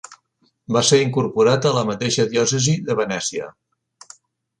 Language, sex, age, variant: Catalan, male, 60-69, Central